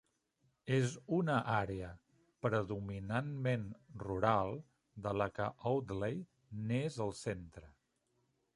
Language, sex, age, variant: Catalan, male, 50-59, Central